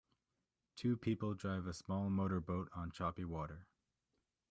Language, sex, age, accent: English, male, 19-29, United States English